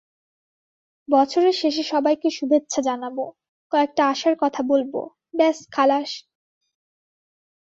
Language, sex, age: Bengali, female, 19-29